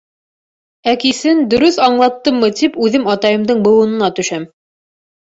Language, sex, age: Bashkir, female, 19-29